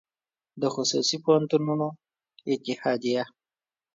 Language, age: Pashto, 30-39